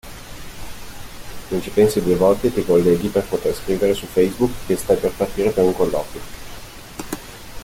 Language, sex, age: Italian, male, 19-29